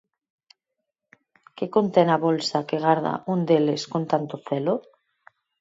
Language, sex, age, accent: Galician, female, 30-39, Normativo (estándar)